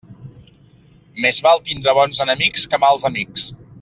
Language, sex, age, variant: Catalan, male, 30-39, Central